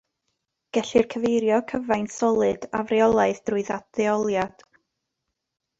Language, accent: Welsh, Y Deyrnas Unedig Cymraeg